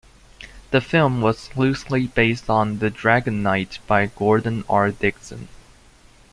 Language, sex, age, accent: English, male, under 19, United States English